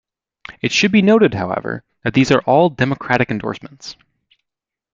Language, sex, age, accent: English, male, under 19, United States English